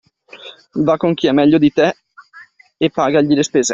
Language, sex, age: Italian, male, 19-29